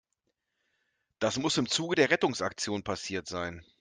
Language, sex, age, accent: German, male, 40-49, Deutschland Deutsch